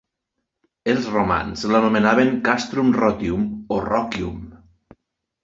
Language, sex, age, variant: Catalan, male, 40-49, Nord-Occidental